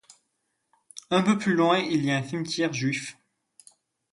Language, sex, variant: French, male, Français de métropole